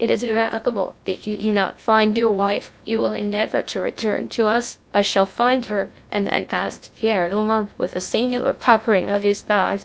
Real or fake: fake